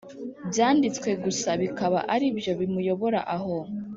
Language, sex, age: Kinyarwanda, female, 19-29